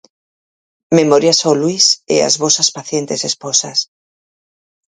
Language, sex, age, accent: Galician, female, 50-59, Normativo (estándar)